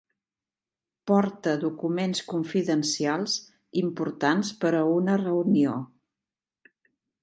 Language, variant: Catalan, Central